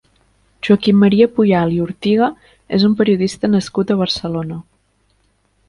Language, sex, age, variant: Catalan, female, 19-29, Septentrional